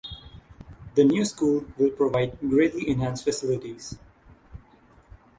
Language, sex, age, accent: English, male, under 19, Canadian English; India and South Asia (India, Pakistan, Sri Lanka)